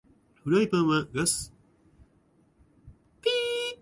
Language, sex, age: Japanese, male, 19-29